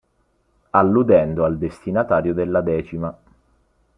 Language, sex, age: Italian, male, 19-29